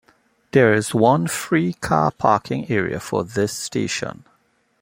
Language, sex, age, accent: English, male, 40-49, West Indies and Bermuda (Bahamas, Bermuda, Jamaica, Trinidad)